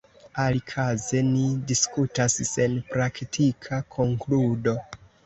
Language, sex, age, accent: Esperanto, male, 19-29, Internacia